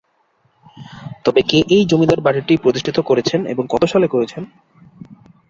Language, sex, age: Bengali, male, 19-29